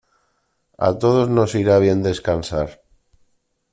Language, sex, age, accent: Spanish, male, 40-49, España: Norte peninsular (Asturias, Castilla y León, Cantabria, País Vasco, Navarra, Aragón, La Rioja, Guadalajara, Cuenca)